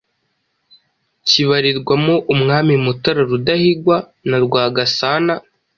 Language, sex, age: Kinyarwanda, male, under 19